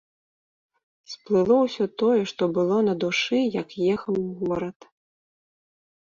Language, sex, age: Belarusian, female, 40-49